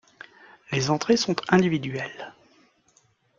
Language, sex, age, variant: French, male, 30-39, Français de métropole